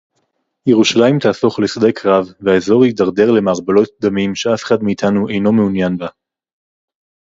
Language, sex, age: Hebrew, male, 19-29